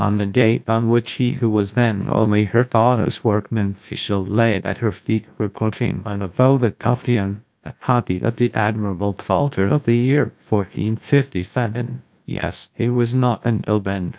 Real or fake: fake